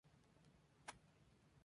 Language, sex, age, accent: Spanish, male, 19-29, México